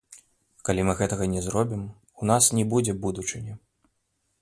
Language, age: Belarusian, 30-39